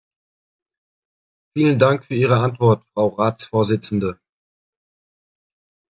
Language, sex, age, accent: German, male, 40-49, Deutschland Deutsch